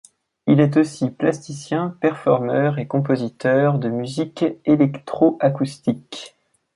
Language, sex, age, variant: French, male, 19-29, Français de métropole